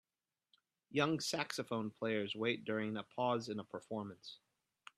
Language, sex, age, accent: English, male, 30-39, United States English